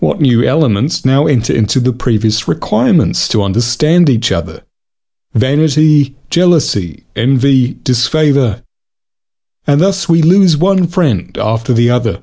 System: none